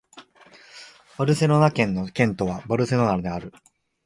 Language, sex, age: Japanese, male, 19-29